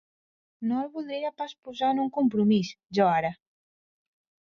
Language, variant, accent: Catalan, Central, central